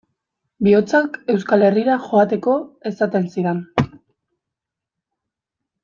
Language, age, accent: Basque, 19-29, Mendebalekoa (Araba, Bizkaia, Gipuzkoako mendebaleko herri batzuk)